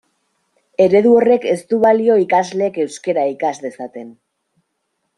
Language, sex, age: Basque, female, 30-39